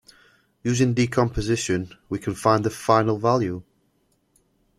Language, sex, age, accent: English, male, 40-49, England English